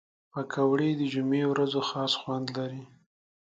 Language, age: Pashto, 19-29